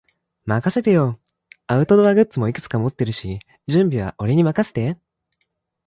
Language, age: Japanese, 19-29